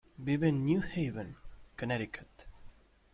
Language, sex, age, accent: Spanish, male, under 19, Rioplatense: Argentina, Uruguay, este de Bolivia, Paraguay